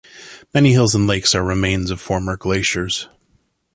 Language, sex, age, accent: English, male, 40-49, United States English